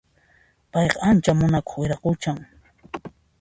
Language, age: Puno Quechua, 50-59